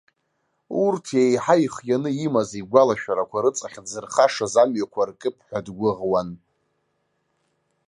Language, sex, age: Abkhazian, male, 19-29